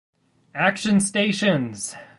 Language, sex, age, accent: English, male, under 19, United States English